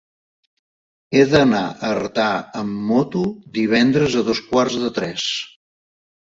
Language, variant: Catalan, Central